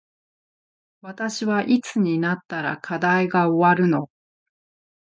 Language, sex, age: Japanese, female, 40-49